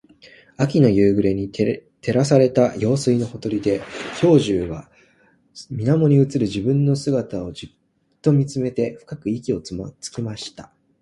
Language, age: Japanese, 19-29